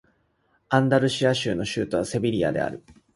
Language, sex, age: Japanese, male, 19-29